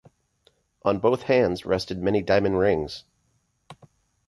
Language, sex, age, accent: English, male, 40-49, United States English